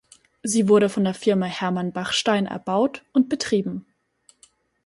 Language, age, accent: German, 19-29, Österreichisches Deutsch